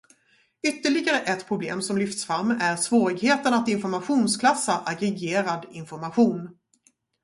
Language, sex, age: Swedish, female, 40-49